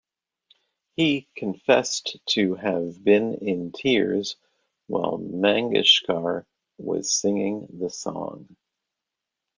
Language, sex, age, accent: English, male, 60-69, United States English